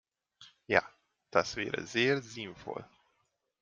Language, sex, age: German, male, 30-39